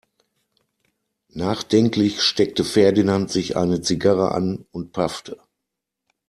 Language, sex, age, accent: German, male, 40-49, Deutschland Deutsch